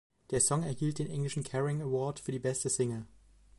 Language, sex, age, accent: German, male, 19-29, Deutschland Deutsch